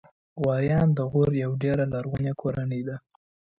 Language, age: Pashto, under 19